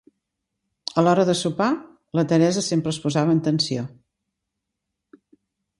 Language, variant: Catalan, Central